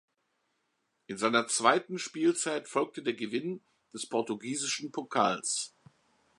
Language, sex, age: German, male, 60-69